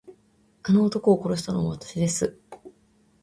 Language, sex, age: Japanese, female, 19-29